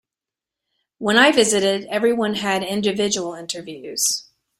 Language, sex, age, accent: English, female, 50-59, United States English